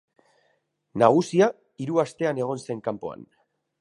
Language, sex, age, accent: Basque, male, 40-49, Mendebalekoa (Araba, Bizkaia, Gipuzkoako mendebaleko herri batzuk)